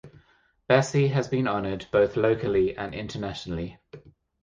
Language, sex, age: English, male, 50-59